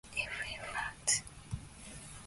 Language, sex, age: English, female, 19-29